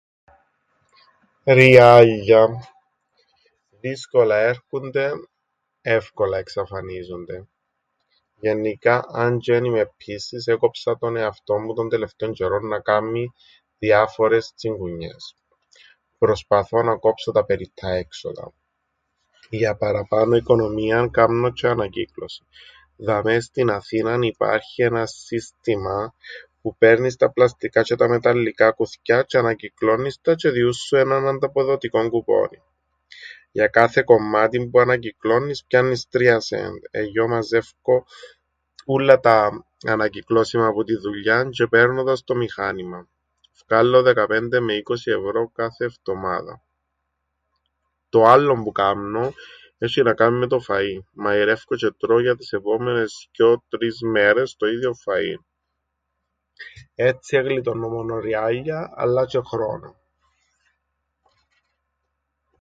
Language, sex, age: Greek, male, 40-49